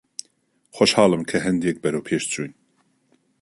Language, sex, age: Central Kurdish, male, 30-39